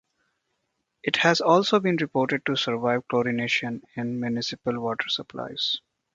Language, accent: English, India and South Asia (India, Pakistan, Sri Lanka)